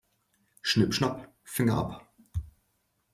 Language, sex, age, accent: German, male, 50-59, Deutschland Deutsch